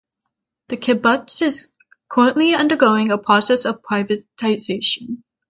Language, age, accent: English, under 19, United States English